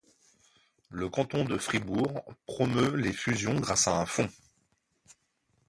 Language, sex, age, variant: French, male, 40-49, Français de métropole